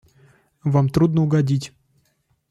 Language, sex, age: Russian, male, 30-39